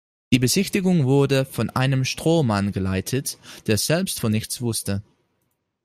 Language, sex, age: German, male, 19-29